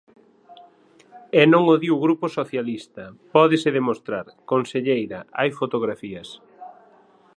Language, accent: Galician, Central (gheada)